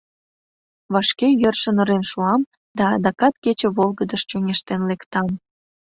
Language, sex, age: Mari, female, 19-29